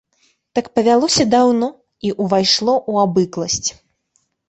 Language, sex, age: Belarusian, female, 19-29